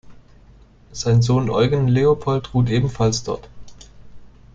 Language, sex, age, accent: German, male, 19-29, Deutschland Deutsch